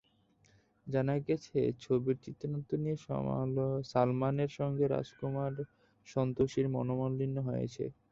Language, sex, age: Bengali, male, under 19